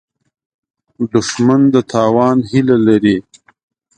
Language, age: Pashto, 30-39